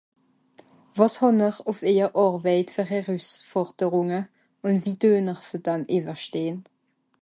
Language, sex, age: Swiss German, female, 19-29